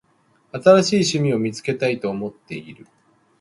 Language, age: Japanese, 30-39